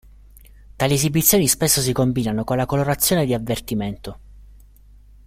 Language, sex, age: Italian, male, 30-39